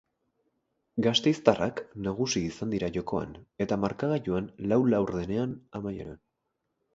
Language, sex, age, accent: Basque, male, 19-29, Erdialdekoa edo Nafarra (Gipuzkoa, Nafarroa)